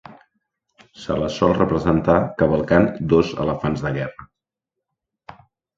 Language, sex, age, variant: Catalan, male, 40-49, Central